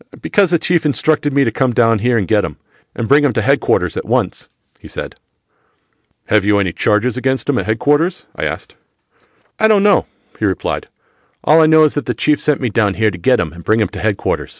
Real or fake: real